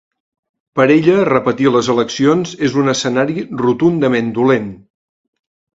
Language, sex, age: Catalan, male, 50-59